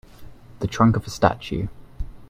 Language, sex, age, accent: English, male, 19-29, England English